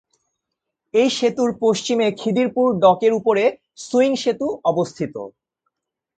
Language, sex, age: Bengali, male, 19-29